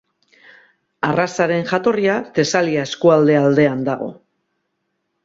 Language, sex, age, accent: Basque, female, 40-49, Mendebalekoa (Araba, Bizkaia, Gipuzkoako mendebaleko herri batzuk)